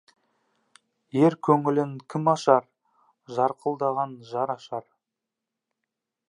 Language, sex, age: Kazakh, male, 19-29